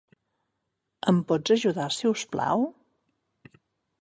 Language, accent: Catalan, central; nord-occidental